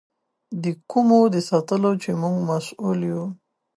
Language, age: Pashto, 19-29